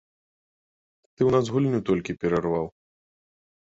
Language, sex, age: Belarusian, male, 30-39